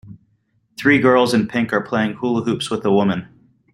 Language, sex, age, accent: English, male, 30-39, United States English